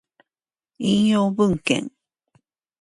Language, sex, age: Japanese, female, 40-49